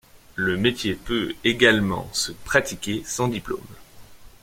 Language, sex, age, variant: French, male, 30-39, Français de métropole